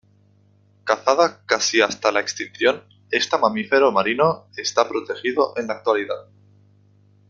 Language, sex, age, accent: Spanish, male, 19-29, España: Norte peninsular (Asturias, Castilla y León, Cantabria, País Vasco, Navarra, Aragón, La Rioja, Guadalajara, Cuenca)